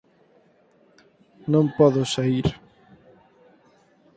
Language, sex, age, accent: Galician, male, 19-29, Atlántico (seseo e gheada)